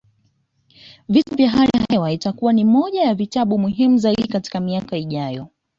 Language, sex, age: Swahili, female, 19-29